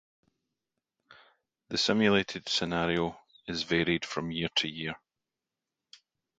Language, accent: English, Scottish English